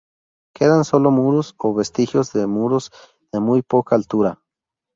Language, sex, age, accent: Spanish, male, 19-29, México